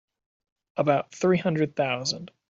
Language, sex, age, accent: English, male, 19-29, United States English